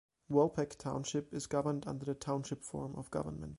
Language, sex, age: English, male, 30-39